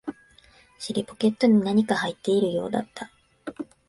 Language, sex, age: Japanese, female, 19-29